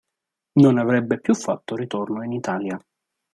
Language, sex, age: Italian, male, 19-29